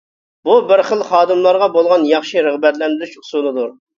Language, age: Uyghur, 40-49